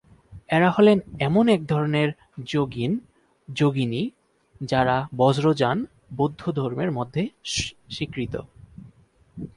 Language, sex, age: Bengali, male, 19-29